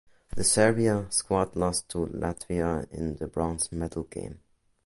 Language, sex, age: English, male, under 19